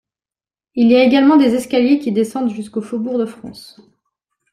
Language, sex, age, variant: French, female, 30-39, Français de métropole